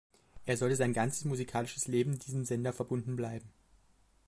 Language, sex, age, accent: German, male, 19-29, Deutschland Deutsch